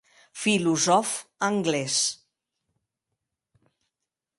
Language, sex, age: Occitan, female, 60-69